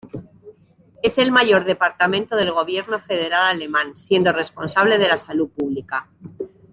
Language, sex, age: Spanish, female, 50-59